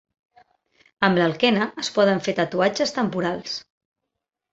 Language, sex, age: Catalan, female, 40-49